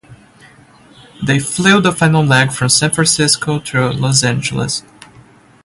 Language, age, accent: English, under 19, United States English